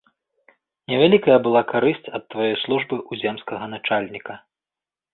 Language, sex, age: Belarusian, male, 30-39